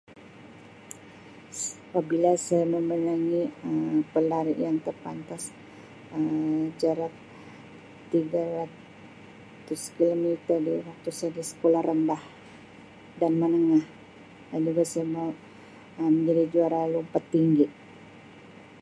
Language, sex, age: Sabah Malay, female, 60-69